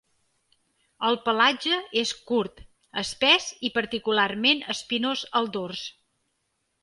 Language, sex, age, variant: Catalan, female, 50-59, Central